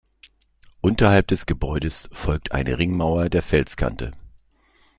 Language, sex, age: German, male, 50-59